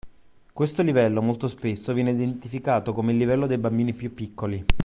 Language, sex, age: Italian, male, 19-29